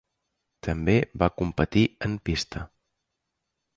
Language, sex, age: Catalan, male, 30-39